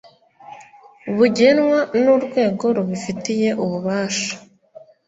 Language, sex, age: Kinyarwanda, female, 30-39